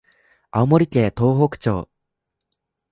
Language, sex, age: Japanese, male, under 19